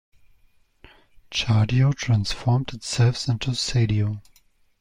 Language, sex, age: English, male, 30-39